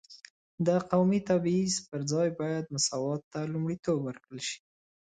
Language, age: Pashto, 30-39